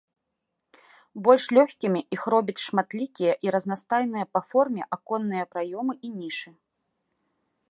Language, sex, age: Belarusian, female, 30-39